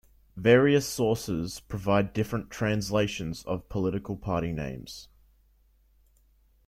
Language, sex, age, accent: English, male, under 19, Australian English